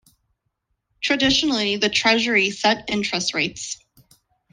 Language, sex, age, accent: English, male, 30-39, India and South Asia (India, Pakistan, Sri Lanka)